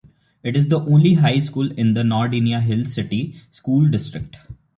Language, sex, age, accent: English, male, 19-29, India and South Asia (India, Pakistan, Sri Lanka)